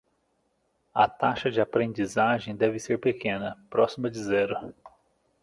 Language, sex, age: Portuguese, male, 30-39